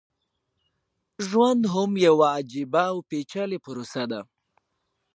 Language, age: Pashto, 19-29